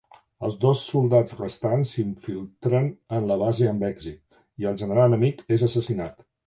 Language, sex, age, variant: Catalan, male, 60-69, Central